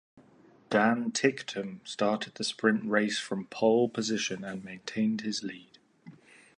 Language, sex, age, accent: English, male, 30-39, England English